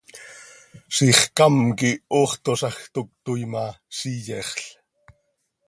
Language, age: Seri, 40-49